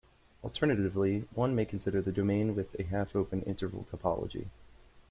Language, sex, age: English, male, 30-39